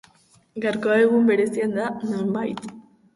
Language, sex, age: Basque, female, under 19